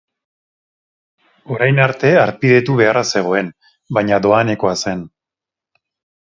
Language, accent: Basque, Erdialdekoa edo Nafarra (Gipuzkoa, Nafarroa)